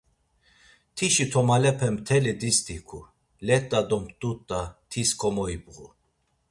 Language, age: Laz, 40-49